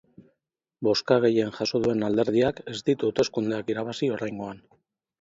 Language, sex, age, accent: Basque, male, 40-49, Mendebalekoa (Araba, Bizkaia, Gipuzkoako mendebaleko herri batzuk)